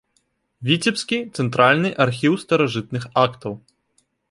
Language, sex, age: Belarusian, male, 19-29